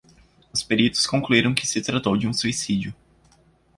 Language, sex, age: Portuguese, male, 19-29